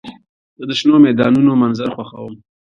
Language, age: Pashto, 19-29